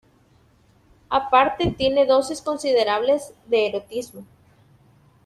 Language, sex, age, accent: Spanish, female, 19-29, América central